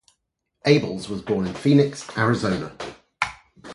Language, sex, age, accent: English, male, 30-39, England English